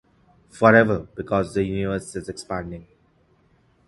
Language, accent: English, India and South Asia (India, Pakistan, Sri Lanka)